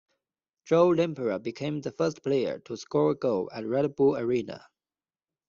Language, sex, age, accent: English, male, 19-29, United States English